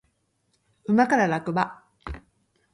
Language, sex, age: Japanese, female, 50-59